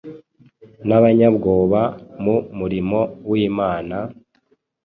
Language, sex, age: Kinyarwanda, male, 19-29